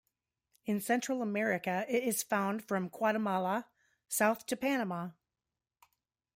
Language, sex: English, female